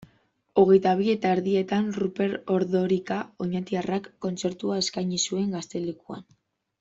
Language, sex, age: Basque, female, 19-29